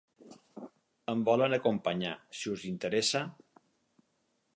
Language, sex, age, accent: Catalan, male, 50-59, mallorquí